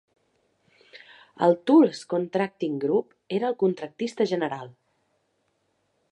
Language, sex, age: Catalan, female, 30-39